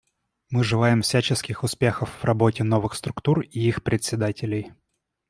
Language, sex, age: Russian, male, 19-29